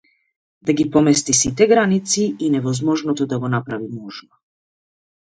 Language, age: Macedonian, under 19